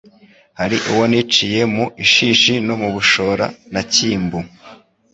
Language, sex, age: Kinyarwanda, male, 19-29